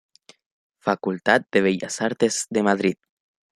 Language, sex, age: Spanish, male, 19-29